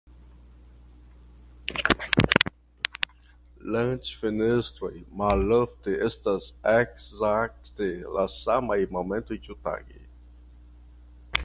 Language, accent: Esperanto, Internacia